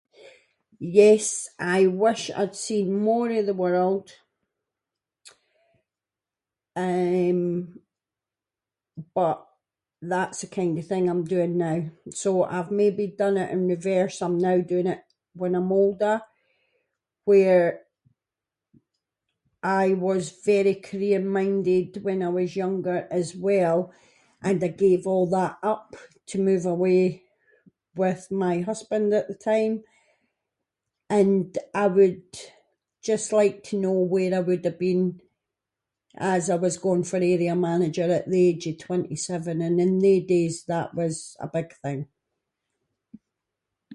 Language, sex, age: Scots, female, 50-59